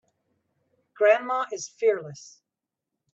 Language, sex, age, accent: English, female, 50-59, United States English